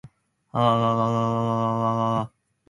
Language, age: Japanese, 19-29